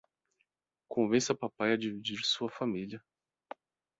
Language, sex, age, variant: Portuguese, male, 30-39, Portuguese (Brasil)